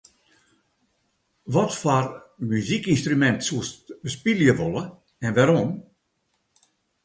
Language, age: Western Frisian, 70-79